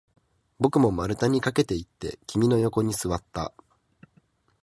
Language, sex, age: Japanese, male, 19-29